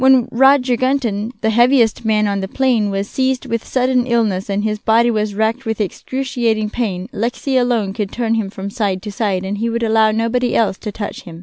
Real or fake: real